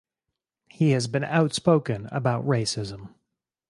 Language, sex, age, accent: English, male, 30-39, Canadian English